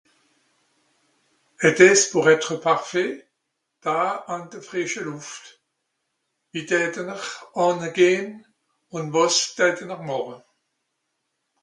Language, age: Swiss German, 60-69